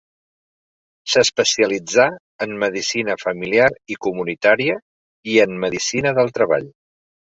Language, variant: Catalan, Septentrional